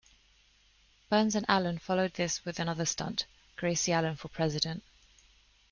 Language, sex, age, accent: English, female, 30-39, England English